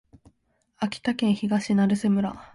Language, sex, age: Japanese, female, under 19